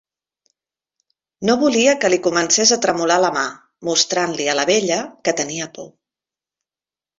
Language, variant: Catalan, Central